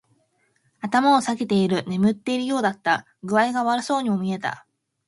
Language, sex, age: Japanese, female, 19-29